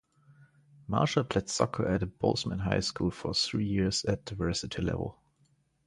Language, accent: English, German English